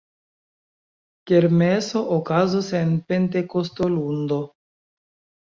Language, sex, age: Esperanto, male, 19-29